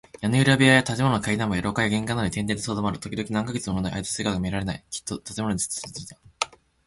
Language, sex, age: Japanese, male, 19-29